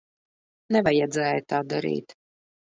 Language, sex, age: Latvian, female, 50-59